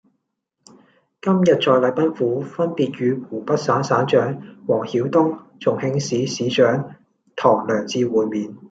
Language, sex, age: Cantonese, male, 40-49